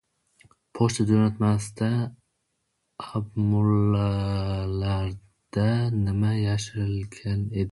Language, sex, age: Uzbek, male, 19-29